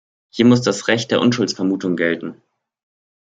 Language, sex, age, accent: German, male, 19-29, Deutschland Deutsch